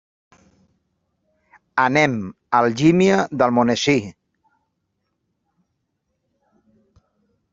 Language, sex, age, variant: Catalan, male, 40-49, Central